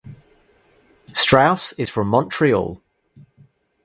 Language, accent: English, England English